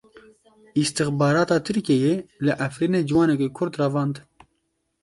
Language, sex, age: Kurdish, male, 19-29